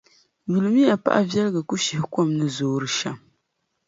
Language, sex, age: Dagbani, female, 30-39